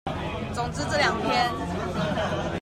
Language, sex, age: Chinese, male, 30-39